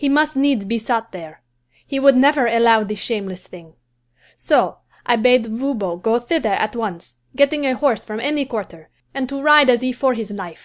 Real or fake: real